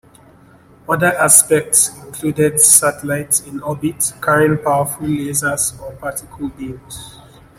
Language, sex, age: English, male, 19-29